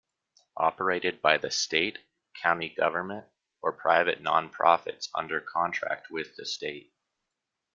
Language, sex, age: English, male, 30-39